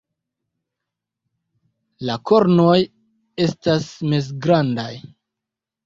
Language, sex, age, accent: Esperanto, male, 19-29, Internacia